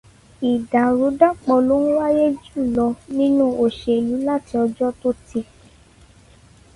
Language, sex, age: Yoruba, female, 19-29